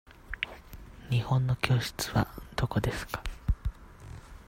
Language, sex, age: Japanese, male, 19-29